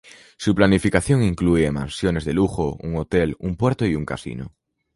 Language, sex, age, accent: Spanish, male, under 19, España: Norte peninsular (Asturias, Castilla y León, Cantabria, País Vasco, Navarra, Aragón, La Rioja, Guadalajara, Cuenca)